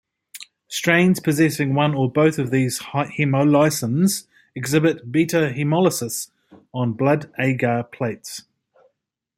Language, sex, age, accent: English, male, 50-59, New Zealand English